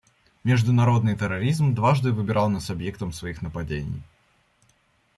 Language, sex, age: Russian, male, under 19